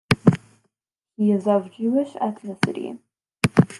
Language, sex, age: English, female, under 19